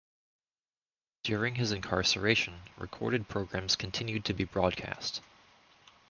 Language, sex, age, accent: English, male, 30-39, United States English